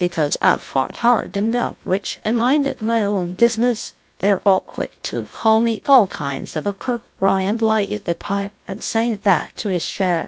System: TTS, GlowTTS